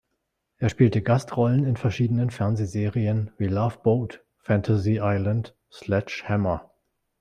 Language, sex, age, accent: German, male, 40-49, Deutschland Deutsch